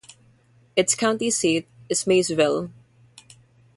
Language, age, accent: English, 19-29, United States English; Filipino